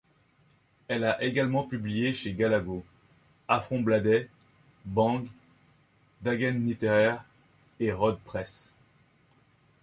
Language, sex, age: French, male, 30-39